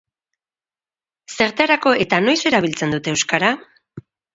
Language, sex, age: Basque, female, 40-49